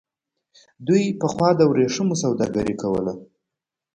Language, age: Pashto, 19-29